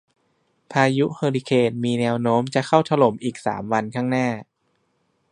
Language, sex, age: Thai, male, 30-39